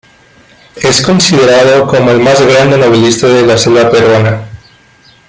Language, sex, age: Spanish, male, 19-29